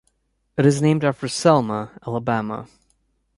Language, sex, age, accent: English, male, 30-39, United States English